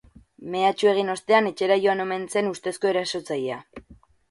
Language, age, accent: Basque, under 19, Batua